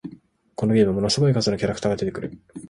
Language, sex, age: Japanese, male, 19-29